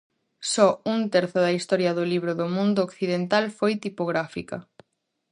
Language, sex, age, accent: Galician, female, 19-29, Normativo (estándar)